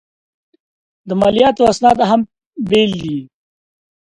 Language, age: Pashto, 19-29